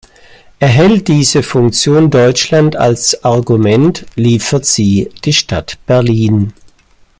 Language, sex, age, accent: German, male, 50-59, Deutschland Deutsch